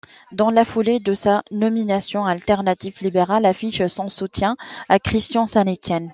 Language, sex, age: French, female, 30-39